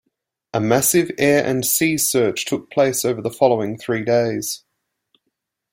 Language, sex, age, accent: English, male, 19-29, Australian English